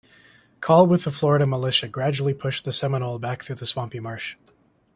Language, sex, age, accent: English, male, 19-29, Canadian English